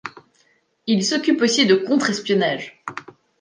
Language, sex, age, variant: French, male, 19-29, Français de métropole